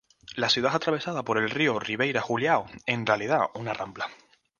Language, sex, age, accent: Spanish, male, 19-29, España: Islas Canarias